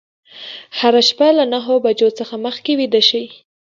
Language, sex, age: Pashto, female, 19-29